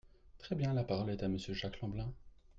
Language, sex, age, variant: French, male, 30-39, Français de métropole